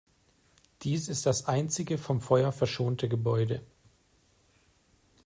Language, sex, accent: German, male, Deutschland Deutsch